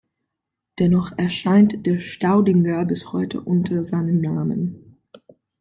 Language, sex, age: German, female, 19-29